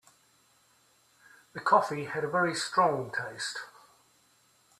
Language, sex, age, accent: English, male, 60-69, Australian English